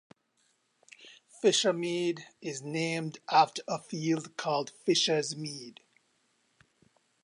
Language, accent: English, West Indies and Bermuda (Bahamas, Bermuda, Jamaica, Trinidad)